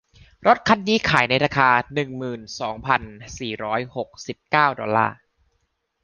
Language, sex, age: Thai, male, 19-29